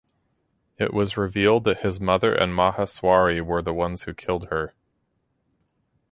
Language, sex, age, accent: English, male, 30-39, United States English